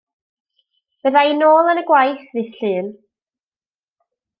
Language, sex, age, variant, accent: Welsh, female, 19-29, North-Eastern Welsh, Y Deyrnas Unedig Cymraeg